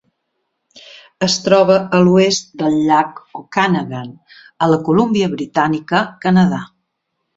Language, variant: Catalan, Central